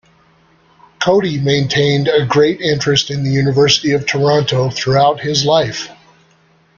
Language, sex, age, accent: English, male, 50-59, United States English